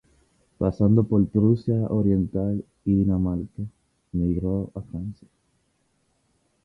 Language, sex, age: Spanish, male, 19-29